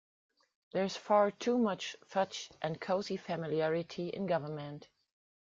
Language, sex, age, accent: English, female, 40-49, United States English